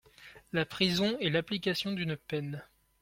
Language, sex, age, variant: French, male, 19-29, Français de métropole